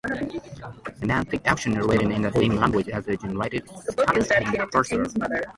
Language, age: English, 19-29